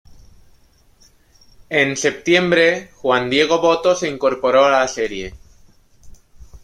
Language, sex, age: Spanish, male, 40-49